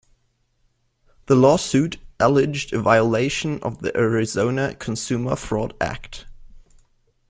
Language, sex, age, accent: English, male, 19-29, Australian English